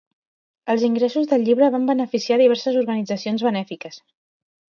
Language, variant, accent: Catalan, Central, central